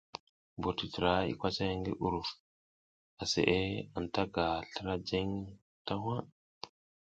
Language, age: South Giziga, 19-29